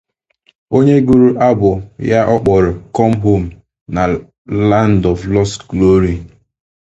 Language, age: Igbo, 19-29